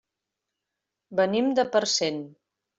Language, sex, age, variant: Catalan, female, 50-59, Central